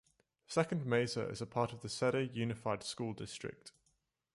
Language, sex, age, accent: English, male, 19-29, England English